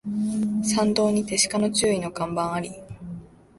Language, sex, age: Japanese, female, 19-29